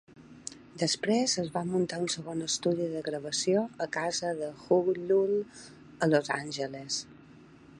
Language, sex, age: Catalan, female, 40-49